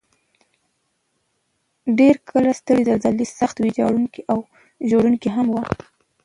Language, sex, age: Pashto, female, 19-29